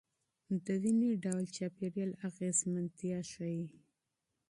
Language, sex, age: Pashto, female, 30-39